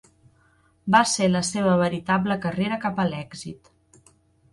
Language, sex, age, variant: Catalan, female, 30-39, Central